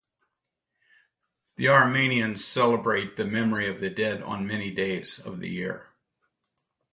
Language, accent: English, United States English